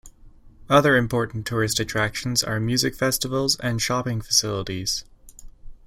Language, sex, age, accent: English, male, 30-39, Canadian English